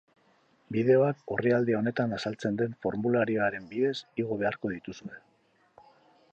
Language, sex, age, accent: Basque, male, 50-59, Mendebalekoa (Araba, Bizkaia, Gipuzkoako mendebaleko herri batzuk)